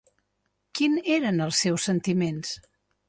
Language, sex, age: Catalan, female, 50-59